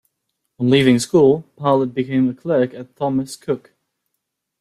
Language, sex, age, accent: English, male, 19-29, England English